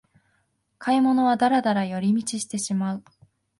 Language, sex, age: Japanese, female, 19-29